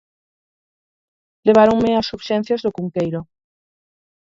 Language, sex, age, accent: Galician, female, 30-39, Central (gheada)